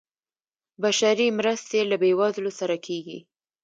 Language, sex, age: Pashto, female, 19-29